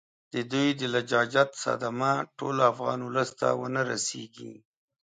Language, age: Pashto, 30-39